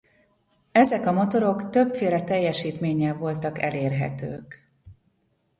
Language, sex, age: Hungarian, female, 50-59